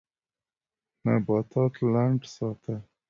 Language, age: Pashto, 19-29